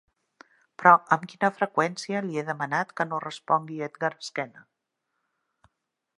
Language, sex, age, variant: Catalan, female, 50-59, Central